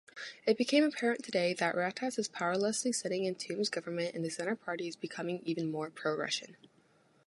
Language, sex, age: English, female, 19-29